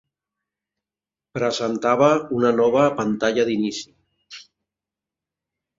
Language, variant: Catalan, Central